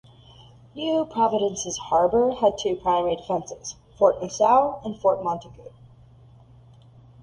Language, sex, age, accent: English, female, 19-29, United States English